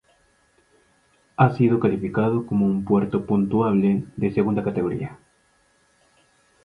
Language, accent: Spanish, México